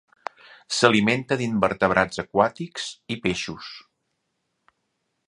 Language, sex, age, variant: Catalan, male, 50-59, Central